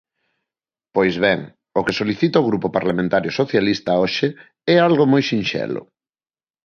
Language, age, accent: Galician, 30-39, Normativo (estándar)